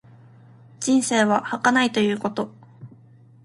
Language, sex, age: Japanese, female, 19-29